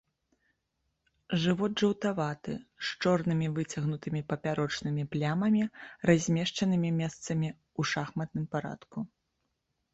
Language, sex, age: Belarusian, female, 30-39